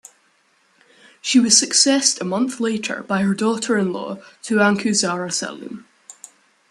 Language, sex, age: English, male, under 19